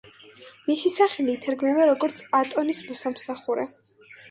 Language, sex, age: Georgian, female, under 19